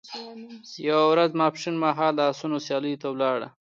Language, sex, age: Pashto, male, 30-39